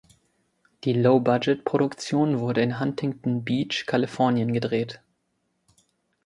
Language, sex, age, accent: German, male, 19-29, Deutschland Deutsch